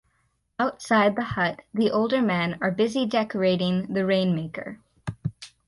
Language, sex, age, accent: English, female, 19-29, United States English